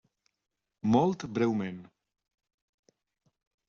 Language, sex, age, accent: Catalan, male, 50-59, valencià